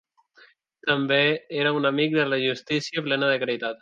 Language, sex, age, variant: Catalan, male, 19-29, Central